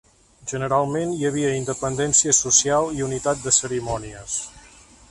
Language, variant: Catalan, Central